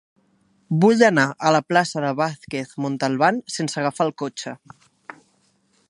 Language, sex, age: Catalan, male, 19-29